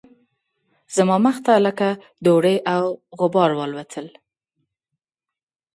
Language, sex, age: Pashto, female, 30-39